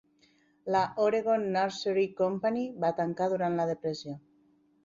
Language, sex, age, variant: Catalan, female, 40-49, Nord-Occidental